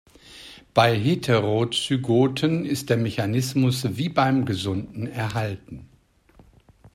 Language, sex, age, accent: German, male, 50-59, Deutschland Deutsch